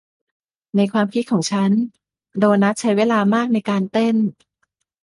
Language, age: Thai, 19-29